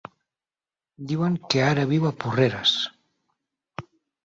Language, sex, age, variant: Catalan, male, 50-59, Central